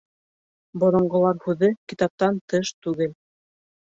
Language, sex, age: Bashkir, female, 30-39